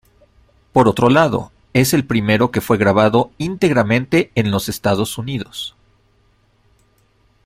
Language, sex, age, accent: Spanish, male, 40-49, México